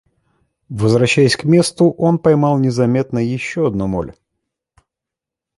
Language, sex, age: Russian, male, 30-39